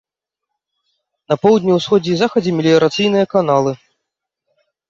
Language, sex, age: Belarusian, male, 19-29